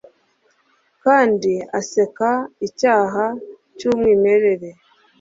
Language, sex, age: Kinyarwanda, female, 30-39